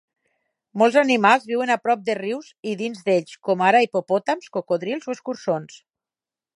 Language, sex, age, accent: Catalan, female, 50-59, Ebrenc